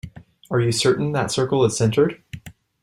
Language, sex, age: English, male, 19-29